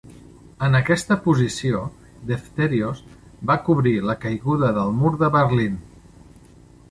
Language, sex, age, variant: Catalan, male, 50-59, Central